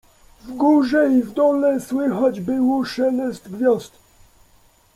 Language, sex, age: Polish, male, 19-29